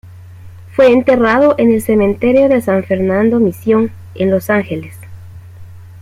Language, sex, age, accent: Spanish, female, 30-39, América central